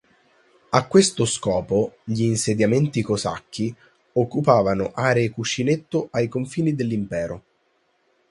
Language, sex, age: Italian, male, under 19